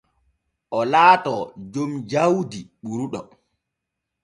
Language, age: Borgu Fulfulde, 30-39